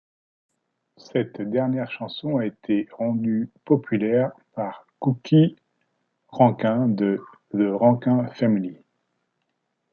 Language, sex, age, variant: French, male, 40-49, Français de métropole